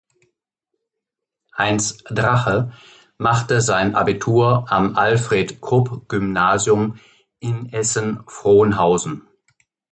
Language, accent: German, Deutschland Deutsch